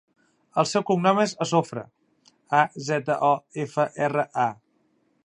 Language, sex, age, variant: Catalan, male, 30-39, Central